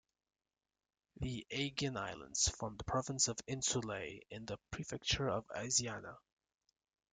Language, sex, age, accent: English, male, 19-29, United States English